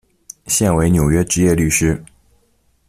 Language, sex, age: Chinese, male, under 19